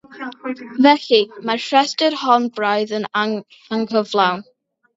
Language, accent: Welsh, Y Deyrnas Unedig Cymraeg